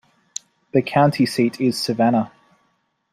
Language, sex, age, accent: English, male, 19-29, Australian English